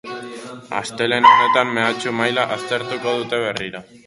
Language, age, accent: Basque, under 19, Erdialdekoa edo Nafarra (Gipuzkoa, Nafarroa)